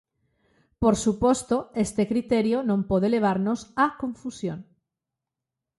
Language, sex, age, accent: Galician, female, 40-49, Normativo (estándar)